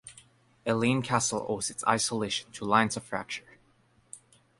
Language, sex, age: English, male, 19-29